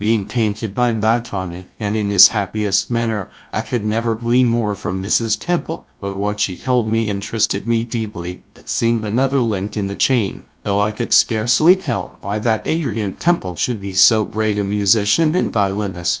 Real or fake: fake